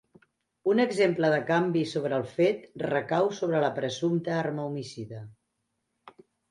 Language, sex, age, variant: Catalan, male, 40-49, Central